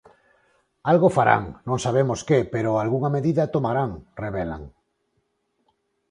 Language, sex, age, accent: Galician, male, 40-49, Normativo (estándar); Neofalante